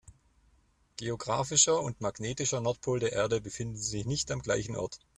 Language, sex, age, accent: German, male, 40-49, Deutschland Deutsch